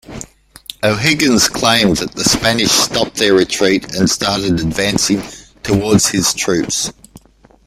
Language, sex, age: English, male, 60-69